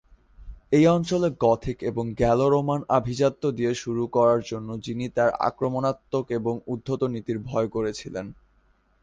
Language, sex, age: Bengali, male, under 19